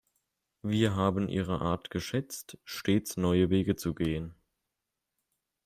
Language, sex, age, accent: German, male, under 19, Deutschland Deutsch